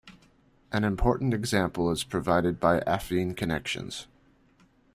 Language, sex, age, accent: English, male, 19-29, United States English